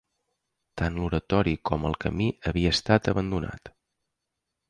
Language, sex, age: Catalan, male, 30-39